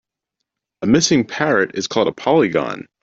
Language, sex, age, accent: English, male, under 19, United States English